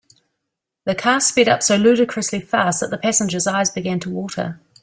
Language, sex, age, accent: English, female, 30-39, New Zealand English